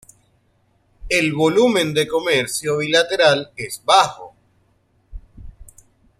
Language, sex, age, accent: Spanish, male, 40-49, Caribe: Cuba, Venezuela, Puerto Rico, República Dominicana, Panamá, Colombia caribeña, México caribeño, Costa del golfo de México